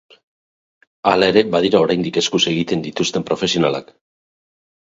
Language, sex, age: Basque, male, 30-39